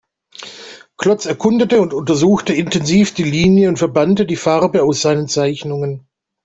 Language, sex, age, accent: German, male, 50-59, Deutschland Deutsch